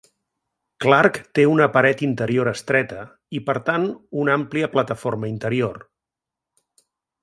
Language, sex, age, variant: Catalan, male, 50-59, Central